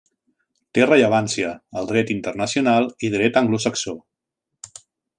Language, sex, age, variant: Catalan, male, 30-39, Central